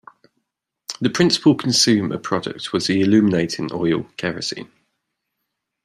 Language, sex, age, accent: English, male, 30-39, England English